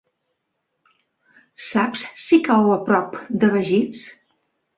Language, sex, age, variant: Catalan, female, 50-59, Central